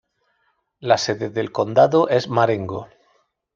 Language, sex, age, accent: Spanish, male, 40-49, España: Sur peninsular (Andalucia, Extremadura, Murcia)